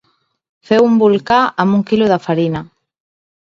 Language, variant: Catalan, Central